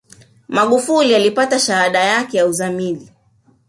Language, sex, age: Swahili, male, 19-29